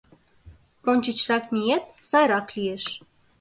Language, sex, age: Mari, female, 19-29